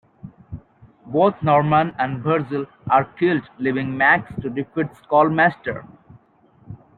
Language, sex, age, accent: English, male, 19-29, England English